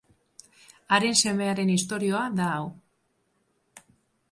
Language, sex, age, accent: Basque, female, 30-39, Mendebalekoa (Araba, Bizkaia, Gipuzkoako mendebaleko herri batzuk)